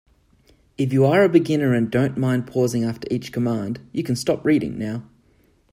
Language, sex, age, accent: English, male, 30-39, Australian English